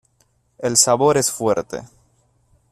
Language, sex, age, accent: Spanish, male, 19-29, Caribe: Cuba, Venezuela, Puerto Rico, República Dominicana, Panamá, Colombia caribeña, México caribeño, Costa del golfo de México